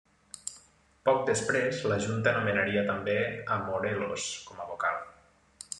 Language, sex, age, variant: Catalan, male, 19-29, Nord-Occidental